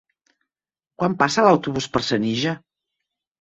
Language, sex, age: Catalan, female, 50-59